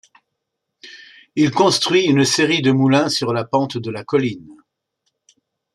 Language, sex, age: French, male, 60-69